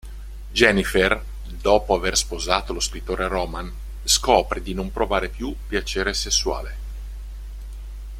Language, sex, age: Italian, male, 50-59